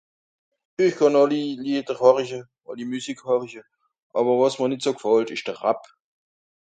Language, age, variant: Swiss German, 40-49, Nordniederàlemmànisch (Rishoffe, Zàwere, Bùsswìller, Hawenau, Brüemt, Stroossbùri, Molse, Dàmbàch, Schlettstàtt, Pfàlzbùri usw.)